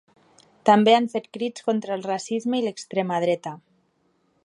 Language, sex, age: Catalan, female, 30-39